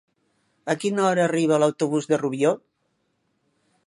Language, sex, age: Catalan, female, 50-59